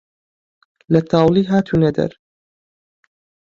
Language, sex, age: Central Kurdish, male, 19-29